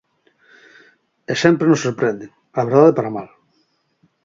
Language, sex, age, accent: Galician, male, 50-59, Atlántico (seseo e gheada)